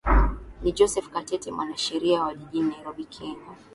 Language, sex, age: Swahili, female, 19-29